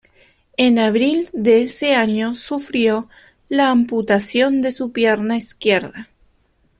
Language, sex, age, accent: Spanish, female, 19-29, Rioplatense: Argentina, Uruguay, este de Bolivia, Paraguay